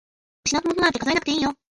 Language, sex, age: Japanese, female, 30-39